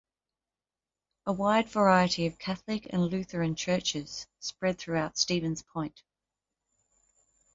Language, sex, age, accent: English, female, 40-49, Australian English